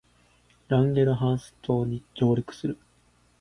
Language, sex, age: Japanese, male, 19-29